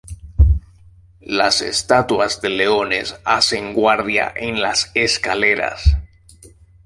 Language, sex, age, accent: Spanish, male, 19-29, Caribe: Cuba, Venezuela, Puerto Rico, República Dominicana, Panamá, Colombia caribeña, México caribeño, Costa del golfo de México